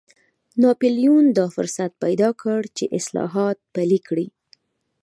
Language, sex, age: Pashto, female, 19-29